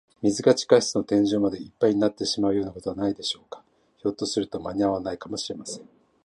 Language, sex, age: Japanese, male, 50-59